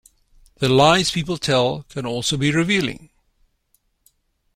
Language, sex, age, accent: English, male, 60-69, Southern African (South Africa, Zimbabwe, Namibia)